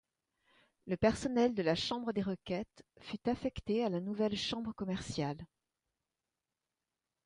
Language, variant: French, Français de métropole